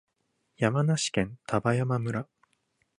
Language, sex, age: Japanese, male, 19-29